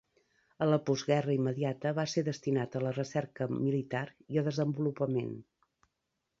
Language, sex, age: Catalan, female, 50-59